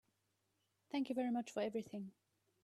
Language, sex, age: English, female, 30-39